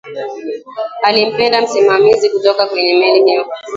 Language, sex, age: Swahili, female, 19-29